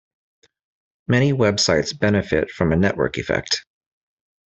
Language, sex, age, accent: English, male, 30-39, United States English